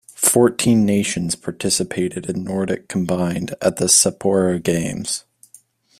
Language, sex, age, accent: English, male, under 19, United States English